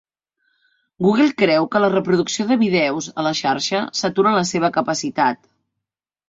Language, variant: Catalan, Central